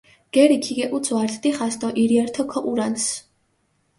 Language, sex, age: Mingrelian, female, 19-29